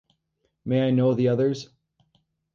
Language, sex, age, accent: English, male, 30-39, United States English